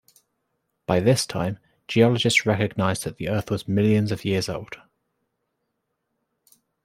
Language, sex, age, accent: English, male, 30-39, England English